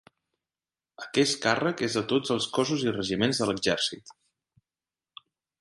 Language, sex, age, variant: Catalan, male, 30-39, Central